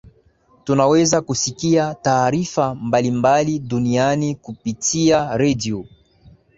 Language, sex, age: Swahili, male, 19-29